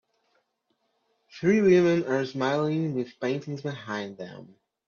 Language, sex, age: English, male, 19-29